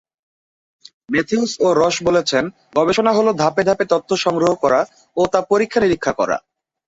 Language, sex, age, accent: Bengali, male, 19-29, Native